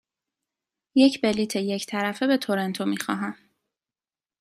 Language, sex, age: Persian, female, 19-29